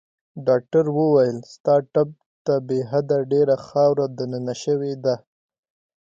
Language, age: Pashto, 19-29